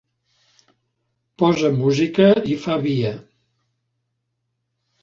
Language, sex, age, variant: Catalan, male, 70-79, Central